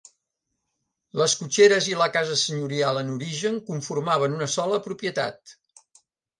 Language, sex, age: Catalan, male, 70-79